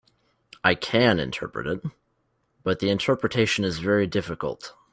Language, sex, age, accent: English, male, under 19, United States English